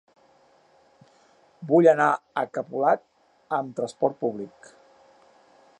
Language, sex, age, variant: Catalan, male, 40-49, Balear